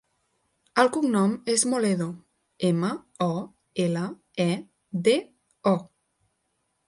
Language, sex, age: Catalan, female, 19-29